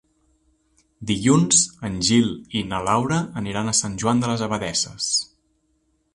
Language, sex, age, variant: Catalan, male, 30-39, Central